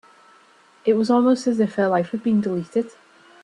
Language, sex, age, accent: English, female, 30-39, England English